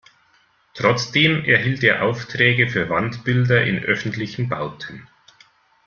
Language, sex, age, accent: German, male, 40-49, Deutschland Deutsch